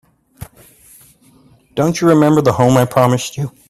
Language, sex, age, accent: English, male, 50-59, United States English